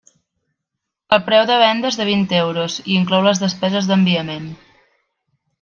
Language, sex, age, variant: Catalan, female, 19-29, Central